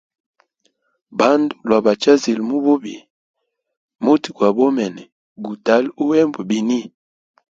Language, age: Hemba, 19-29